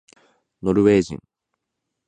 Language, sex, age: Japanese, male, 19-29